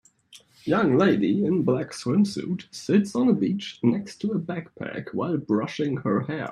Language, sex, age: English, male, 19-29